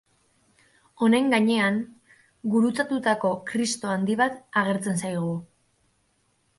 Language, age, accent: Basque, 19-29, Mendebalekoa (Araba, Bizkaia, Gipuzkoako mendebaleko herri batzuk)